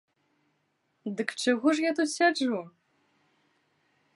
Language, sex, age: Belarusian, female, 19-29